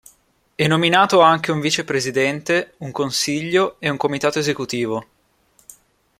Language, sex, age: Italian, male, 19-29